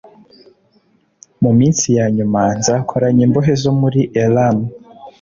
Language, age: Kinyarwanda, 19-29